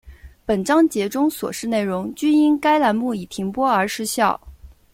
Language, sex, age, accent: Chinese, female, 30-39, 出生地：上海市